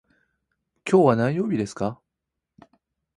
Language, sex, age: Japanese, male, 19-29